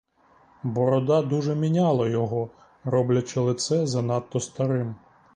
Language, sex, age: Ukrainian, male, 30-39